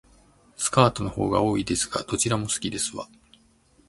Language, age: Japanese, 50-59